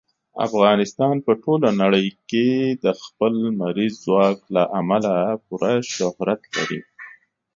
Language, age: Pashto, 50-59